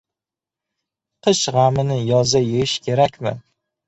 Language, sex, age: Uzbek, male, 19-29